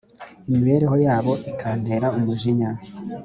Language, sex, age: Kinyarwanda, male, 19-29